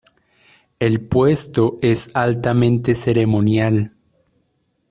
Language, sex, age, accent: Spanish, male, 19-29, Andino-Pacífico: Colombia, Perú, Ecuador, oeste de Bolivia y Venezuela andina